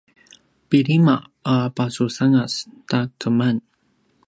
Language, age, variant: Paiwan, 30-39, pinayuanan a kinaikacedasan (東排灣語)